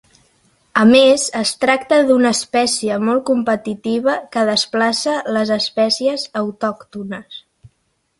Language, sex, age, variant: Catalan, female, under 19, Central